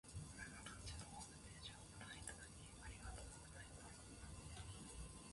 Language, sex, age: Japanese, female, 19-29